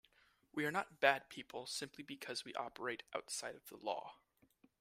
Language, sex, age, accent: English, male, 19-29, United States English